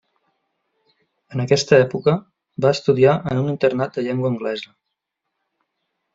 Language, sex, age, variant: Catalan, male, 40-49, Septentrional